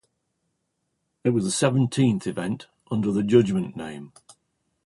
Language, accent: English, England English